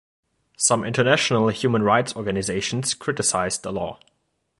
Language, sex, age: English, male, under 19